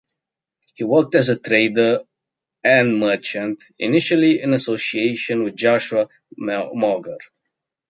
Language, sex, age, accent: English, male, 30-39, Australian English